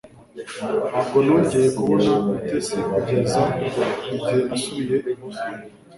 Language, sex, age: Kinyarwanda, male, 19-29